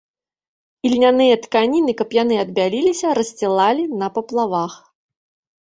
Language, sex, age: Belarusian, female, 30-39